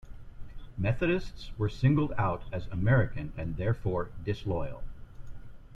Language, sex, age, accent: English, male, 50-59, United States English